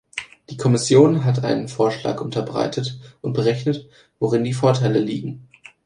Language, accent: German, Deutschland Deutsch